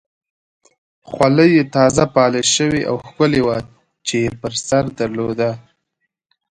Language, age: Pashto, 19-29